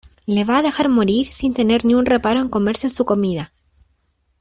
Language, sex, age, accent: Spanish, female, 19-29, Chileno: Chile, Cuyo